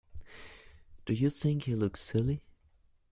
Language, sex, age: English, male, 19-29